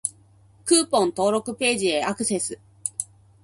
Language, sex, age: Japanese, female, 30-39